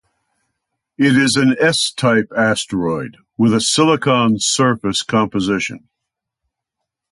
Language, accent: English, United States English